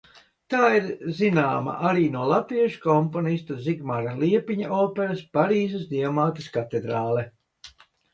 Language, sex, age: Latvian, male, 50-59